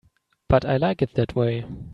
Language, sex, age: English, male, 19-29